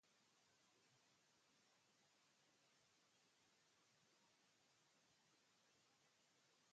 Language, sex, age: Spanish, male, under 19